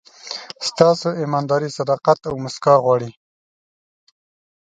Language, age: Pashto, 30-39